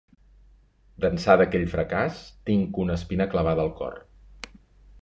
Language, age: Catalan, 40-49